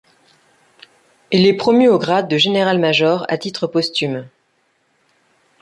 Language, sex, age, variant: French, female, 30-39, Français de métropole